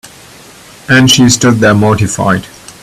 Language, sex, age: English, male, 50-59